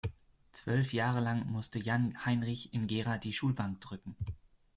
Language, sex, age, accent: German, male, 30-39, Deutschland Deutsch